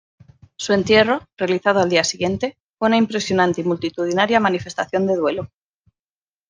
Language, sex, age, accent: Spanish, female, 40-49, España: Norte peninsular (Asturias, Castilla y León, Cantabria, País Vasco, Navarra, Aragón, La Rioja, Guadalajara, Cuenca)